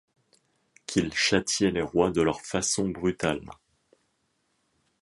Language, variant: French, Français de métropole